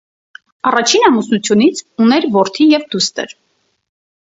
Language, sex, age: Armenian, female, 30-39